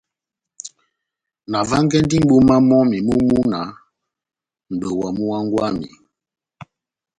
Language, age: Batanga, 70-79